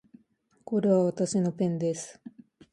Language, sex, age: Japanese, female, under 19